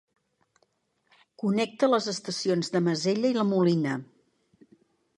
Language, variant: Catalan, Central